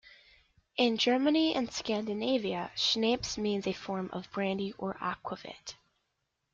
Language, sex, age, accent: English, female, under 19, United States English